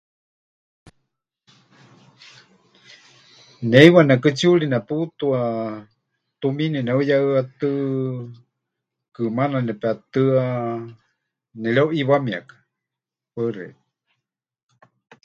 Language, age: Huichol, 50-59